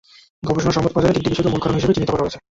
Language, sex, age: Bengali, male, 19-29